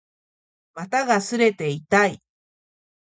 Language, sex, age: Japanese, female, 40-49